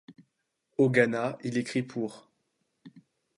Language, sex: French, male